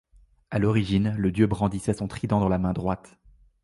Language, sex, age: French, male, 19-29